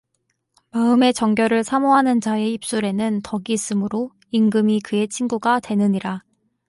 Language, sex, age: Korean, female, 19-29